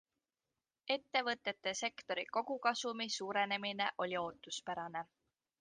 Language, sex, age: Estonian, female, 19-29